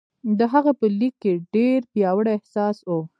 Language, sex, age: Pashto, female, 19-29